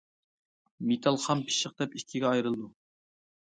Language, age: Uyghur, 19-29